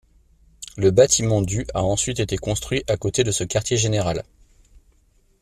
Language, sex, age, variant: French, male, 30-39, Français de métropole